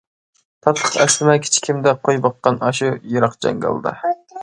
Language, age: Uyghur, 19-29